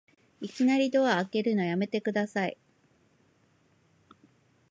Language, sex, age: Japanese, female, 40-49